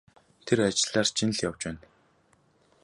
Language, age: Mongolian, 19-29